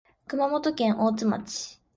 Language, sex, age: Japanese, female, 19-29